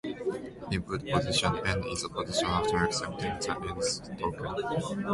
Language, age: English, 19-29